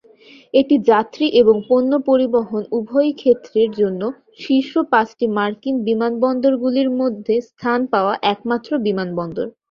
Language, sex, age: Bengali, female, 19-29